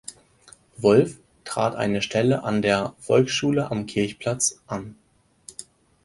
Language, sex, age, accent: German, male, 19-29, Deutschland Deutsch